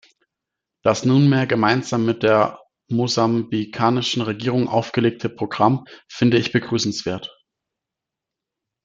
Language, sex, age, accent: German, male, 19-29, Deutschland Deutsch